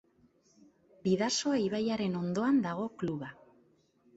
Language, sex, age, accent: Basque, female, 19-29, Mendebalekoa (Araba, Bizkaia, Gipuzkoako mendebaleko herri batzuk)